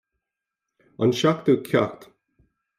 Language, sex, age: Irish, male, 30-39